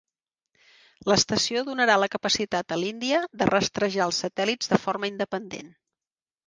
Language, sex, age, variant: Catalan, female, 50-59, Central